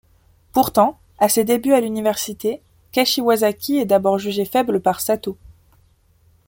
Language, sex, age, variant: French, female, 19-29, Français de métropole